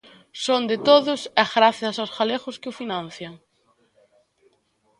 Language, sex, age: Galician, female, 19-29